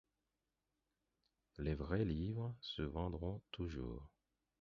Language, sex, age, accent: French, male, 30-39, Français d’Haïti